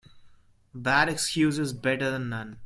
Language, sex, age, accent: English, male, 19-29, India and South Asia (India, Pakistan, Sri Lanka)